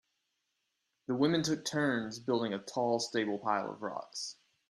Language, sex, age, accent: English, male, 19-29, United States English